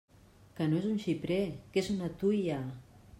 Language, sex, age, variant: Catalan, female, 40-49, Central